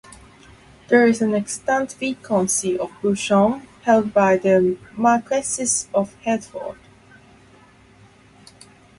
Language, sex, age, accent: English, female, 19-29, Hong Kong English